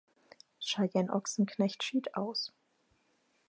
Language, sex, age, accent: German, female, 19-29, Deutschland Deutsch